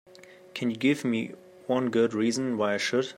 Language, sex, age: English, male, 19-29